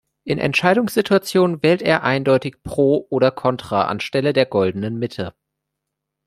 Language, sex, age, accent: German, male, 19-29, Deutschland Deutsch